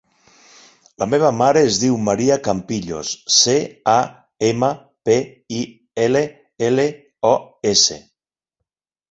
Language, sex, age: Catalan, male, 40-49